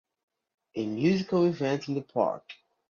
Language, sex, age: English, male, 19-29